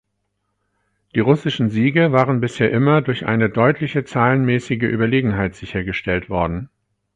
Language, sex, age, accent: German, male, 40-49, Deutschland Deutsch